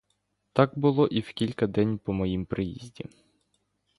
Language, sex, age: Ukrainian, male, 19-29